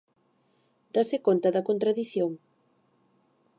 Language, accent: Galician, Oriental (común en zona oriental)